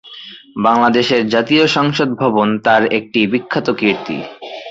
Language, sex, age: Bengali, male, 19-29